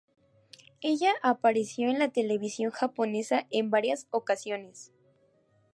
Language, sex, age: Spanish, female, under 19